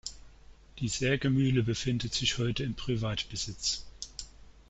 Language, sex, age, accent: German, male, 50-59, Deutschland Deutsch